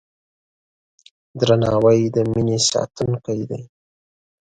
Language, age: Pashto, 19-29